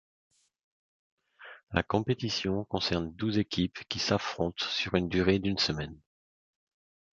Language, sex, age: French, male, 30-39